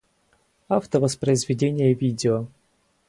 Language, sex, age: Russian, male, 19-29